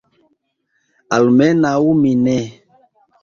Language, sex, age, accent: Esperanto, male, 30-39, Internacia